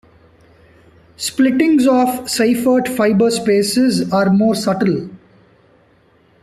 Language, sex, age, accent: English, male, 30-39, India and South Asia (India, Pakistan, Sri Lanka)